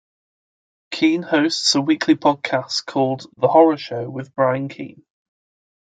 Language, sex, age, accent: English, male, 19-29, England English